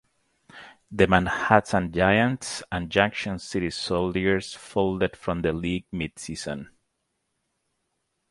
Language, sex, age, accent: English, male, 40-49, United States English